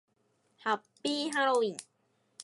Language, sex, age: Japanese, female, 19-29